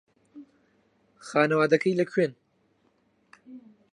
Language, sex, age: Central Kurdish, male, 19-29